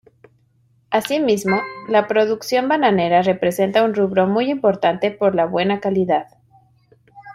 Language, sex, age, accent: Spanish, female, 30-39, México